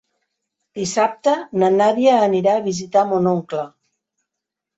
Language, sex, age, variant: Catalan, female, 50-59, Central